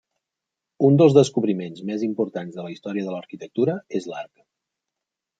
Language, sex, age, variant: Catalan, male, 30-39, Central